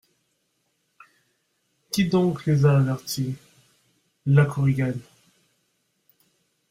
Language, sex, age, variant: French, male, 19-29, Français de métropole